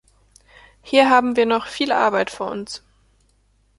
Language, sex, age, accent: German, female, 19-29, Deutschland Deutsch